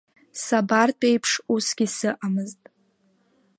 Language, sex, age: Abkhazian, female, under 19